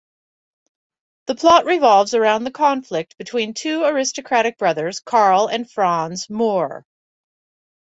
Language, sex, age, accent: English, female, 50-59, United States English